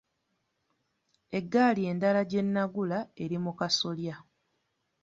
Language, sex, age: Ganda, female, 19-29